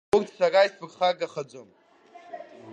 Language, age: Abkhazian, under 19